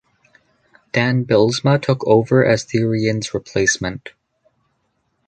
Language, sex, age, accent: English, male, under 19, Canadian English